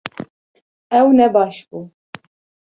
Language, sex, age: Kurdish, female, 19-29